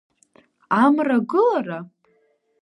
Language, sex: Abkhazian, female